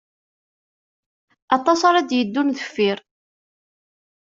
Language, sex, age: Kabyle, female, 19-29